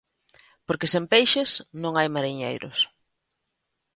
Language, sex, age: Galician, female, 30-39